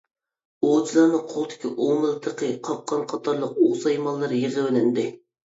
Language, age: Uyghur, 19-29